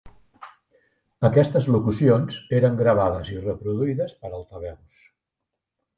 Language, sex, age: Catalan, male, 60-69